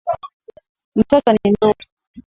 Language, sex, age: Swahili, female, 19-29